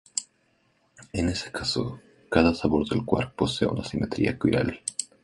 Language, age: Spanish, 19-29